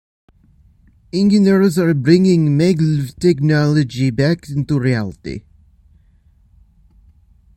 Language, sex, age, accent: English, male, 30-39, Australian English